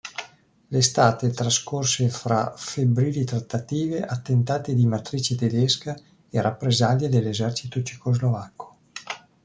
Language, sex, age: Italian, male, 50-59